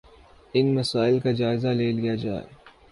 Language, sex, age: Urdu, male, 19-29